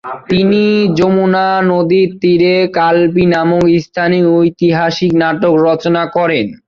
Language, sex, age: Bengali, male, 19-29